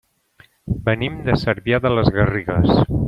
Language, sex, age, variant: Catalan, male, 40-49, Central